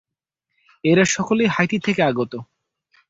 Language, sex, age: Bengali, male, 19-29